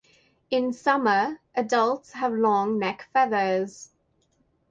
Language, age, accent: English, 30-39, United States English; England English